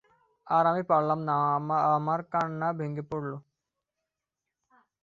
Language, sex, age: Bengali, male, 19-29